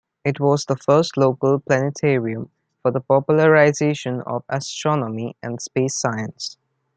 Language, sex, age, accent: English, male, 19-29, India and South Asia (India, Pakistan, Sri Lanka)